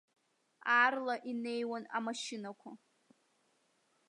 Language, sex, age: Abkhazian, female, under 19